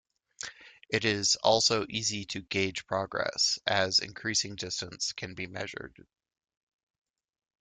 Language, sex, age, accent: English, male, 30-39, United States English